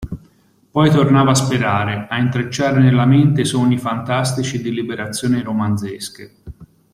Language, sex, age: Italian, male, 40-49